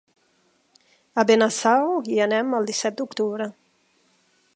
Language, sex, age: Catalan, female, 50-59